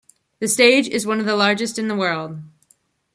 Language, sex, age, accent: English, female, under 19, United States English